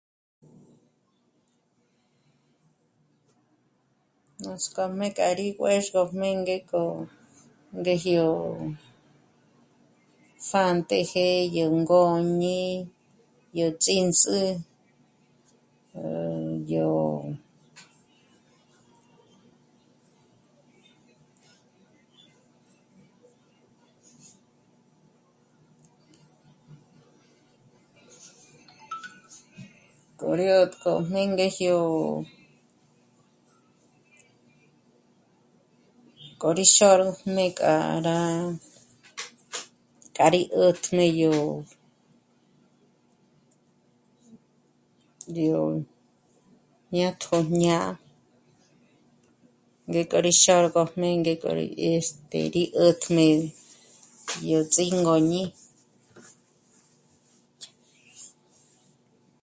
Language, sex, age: Michoacán Mazahua, female, 60-69